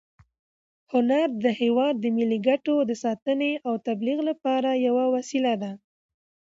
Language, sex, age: Pashto, female, 19-29